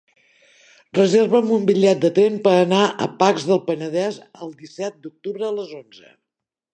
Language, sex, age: Catalan, female, 60-69